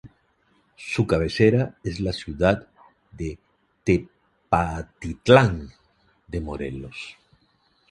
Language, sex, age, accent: Spanish, male, 50-59, Andino-Pacífico: Colombia, Perú, Ecuador, oeste de Bolivia y Venezuela andina